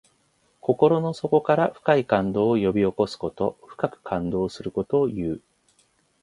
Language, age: Japanese, 40-49